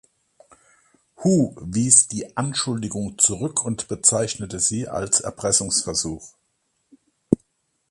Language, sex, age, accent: German, male, 60-69, Deutschland Deutsch